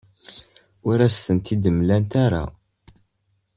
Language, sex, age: Kabyle, male, under 19